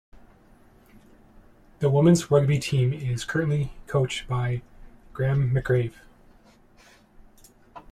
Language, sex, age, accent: English, male, 30-39, Canadian English